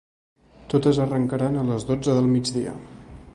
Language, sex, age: Catalan, male, 19-29